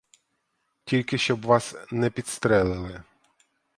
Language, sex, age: Ukrainian, male, 30-39